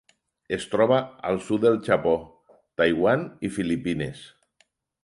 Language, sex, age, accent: Catalan, male, 60-69, valencià